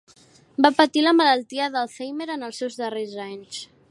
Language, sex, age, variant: Catalan, female, 19-29, Central